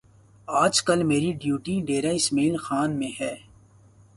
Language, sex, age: Urdu, male, 19-29